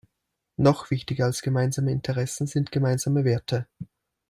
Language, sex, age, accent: German, male, 30-39, Österreichisches Deutsch